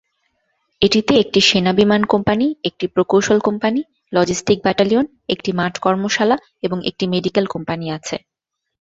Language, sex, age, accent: Bengali, female, 19-29, প্রমিত বাংলা